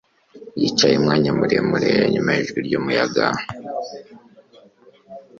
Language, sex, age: Kinyarwanda, male, 19-29